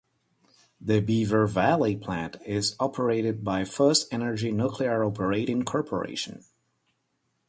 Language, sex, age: English, male, 30-39